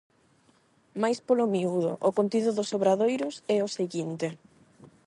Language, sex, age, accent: Galician, female, 19-29, Atlántico (seseo e gheada); Normativo (estándar); Neofalante